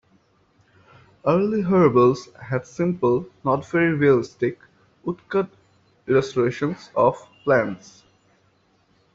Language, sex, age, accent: English, male, 19-29, India and South Asia (India, Pakistan, Sri Lanka)